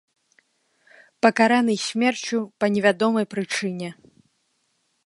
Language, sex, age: Belarusian, female, 30-39